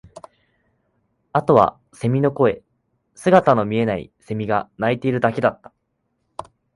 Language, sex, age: Japanese, male, 19-29